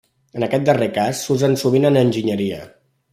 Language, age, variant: Catalan, 40-49, Central